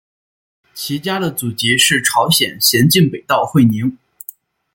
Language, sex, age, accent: Chinese, male, 19-29, 出生地：山西省